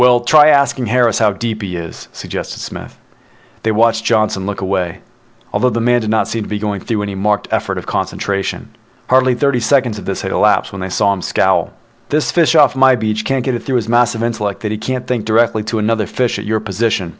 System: none